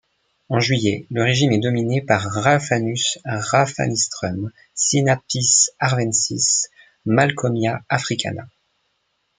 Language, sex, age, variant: French, male, 19-29, Français de métropole